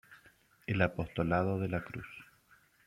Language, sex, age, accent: Spanish, male, 40-49, Rioplatense: Argentina, Uruguay, este de Bolivia, Paraguay